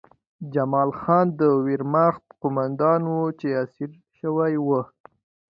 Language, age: Pashto, 19-29